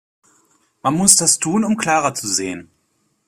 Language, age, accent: German, 19-29, Deutschland Deutsch